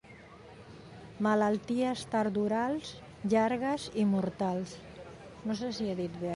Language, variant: Catalan, Septentrional